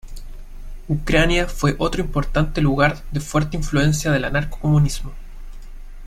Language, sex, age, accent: Spanish, male, 19-29, Chileno: Chile, Cuyo